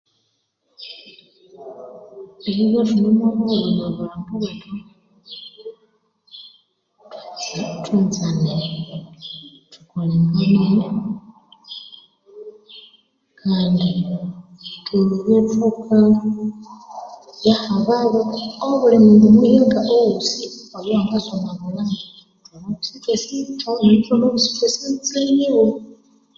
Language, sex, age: Konzo, female, 30-39